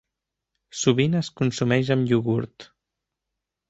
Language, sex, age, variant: Catalan, male, 19-29, Central